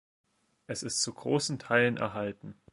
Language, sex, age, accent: German, male, 19-29, Deutschland Deutsch